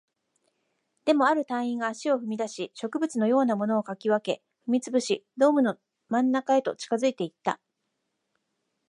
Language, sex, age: Japanese, female, 50-59